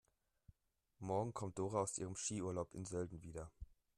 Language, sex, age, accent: German, male, 19-29, Deutschland Deutsch